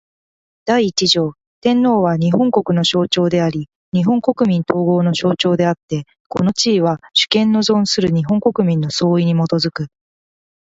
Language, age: Japanese, 19-29